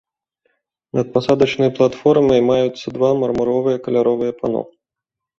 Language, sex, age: Belarusian, male, 30-39